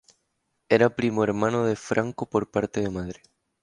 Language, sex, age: Spanish, male, 19-29